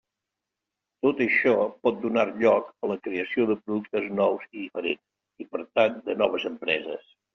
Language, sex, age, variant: Catalan, male, 70-79, Septentrional